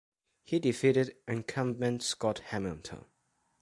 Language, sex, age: English, male, under 19